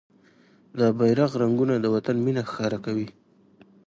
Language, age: Pashto, 19-29